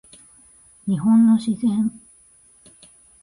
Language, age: Japanese, 40-49